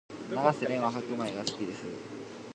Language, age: Japanese, 19-29